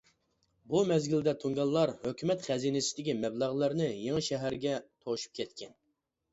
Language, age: Uyghur, 19-29